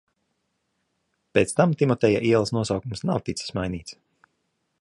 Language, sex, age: Latvian, male, 30-39